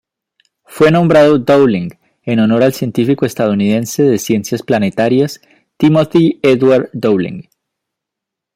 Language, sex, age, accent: Spanish, male, 19-29, Andino-Pacífico: Colombia, Perú, Ecuador, oeste de Bolivia y Venezuela andina